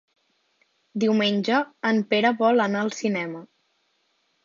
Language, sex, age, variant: Catalan, female, 19-29, Central